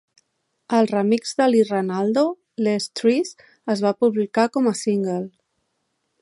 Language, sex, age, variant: Catalan, female, 40-49, Central